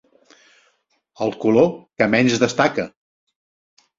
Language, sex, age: Catalan, male, 70-79